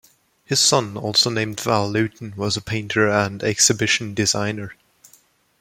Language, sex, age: English, male, 19-29